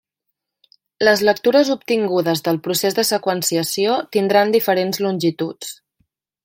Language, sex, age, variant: Catalan, female, 19-29, Central